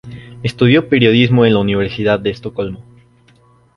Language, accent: Spanish, Andino-Pacífico: Colombia, Perú, Ecuador, oeste de Bolivia y Venezuela andina